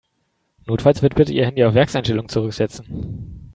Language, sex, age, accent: German, male, 19-29, Deutschland Deutsch